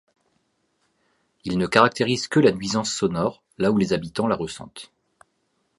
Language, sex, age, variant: French, male, 30-39, Français de métropole